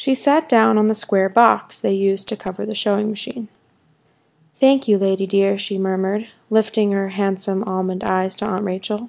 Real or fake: real